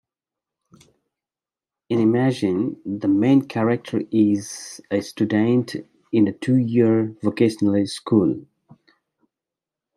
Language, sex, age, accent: English, male, 30-39, United States English